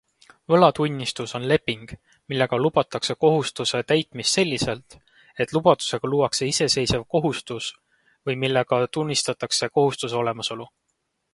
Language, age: Estonian, 30-39